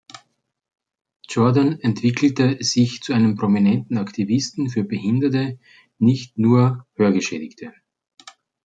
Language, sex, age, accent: German, male, 40-49, Österreichisches Deutsch